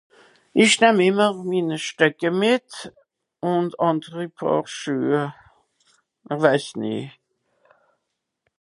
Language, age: Swiss German, 60-69